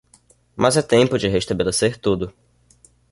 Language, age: Portuguese, under 19